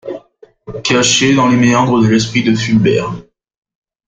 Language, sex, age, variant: French, male, 19-29, Français de métropole